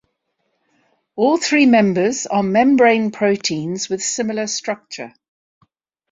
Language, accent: English, Southern African (South Africa, Zimbabwe, Namibia)